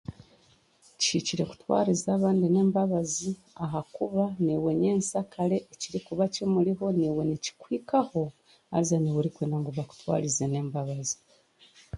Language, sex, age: Chiga, female, 30-39